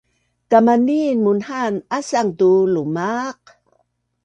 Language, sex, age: Bunun, female, 60-69